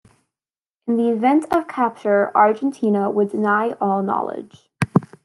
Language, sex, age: English, female, under 19